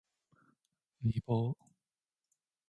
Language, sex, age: Japanese, male, 19-29